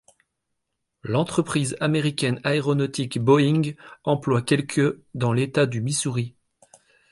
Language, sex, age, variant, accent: French, male, 30-39, Français d'Europe, Français de Belgique